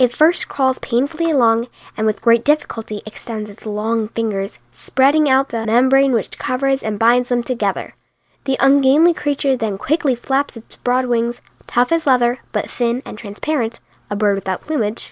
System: none